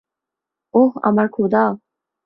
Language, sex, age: Bengali, female, 19-29